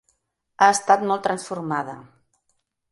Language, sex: Catalan, female